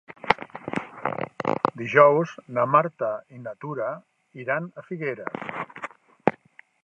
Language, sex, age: Catalan, male, 60-69